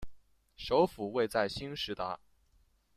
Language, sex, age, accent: Chinese, male, under 19, 出生地：湖北省